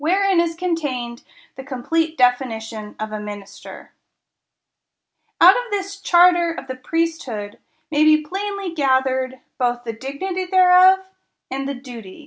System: none